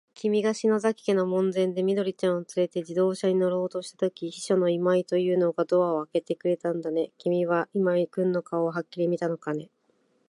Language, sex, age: Japanese, female, 40-49